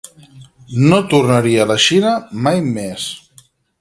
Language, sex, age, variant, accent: Catalan, male, 50-59, Central, central